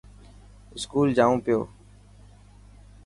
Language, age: Dhatki, 30-39